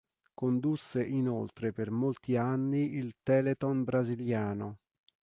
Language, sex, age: Italian, male, 40-49